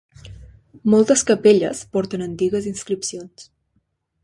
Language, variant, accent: Catalan, Central, septentrional